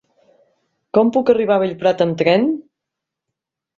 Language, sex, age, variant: Catalan, female, 40-49, Central